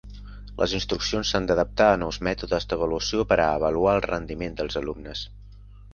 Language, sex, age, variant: Catalan, male, under 19, Central